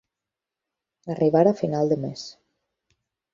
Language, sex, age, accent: Catalan, female, 30-39, valencià